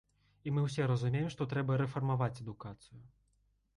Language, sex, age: Belarusian, male, 19-29